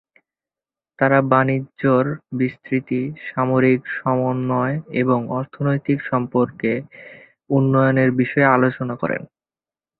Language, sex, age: Bengali, male, 19-29